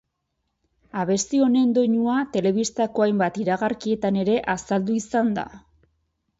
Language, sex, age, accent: Basque, female, 19-29, Erdialdekoa edo Nafarra (Gipuzkoa, Nafarroa)